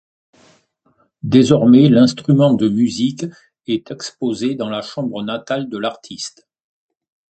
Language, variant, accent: French, Français de métropole, Français du sud de la France